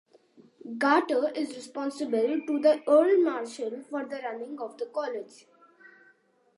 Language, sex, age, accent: English, male, under 19, India and South Asia (India, Pakistan, Sri Lanka)